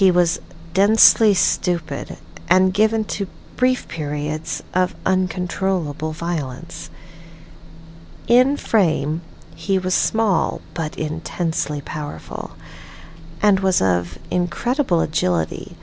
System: none